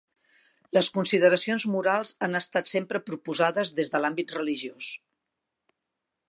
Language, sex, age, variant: Catalan, female, 60-69, Central